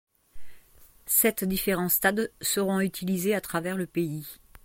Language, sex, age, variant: French, female, 50-59, Français de métropole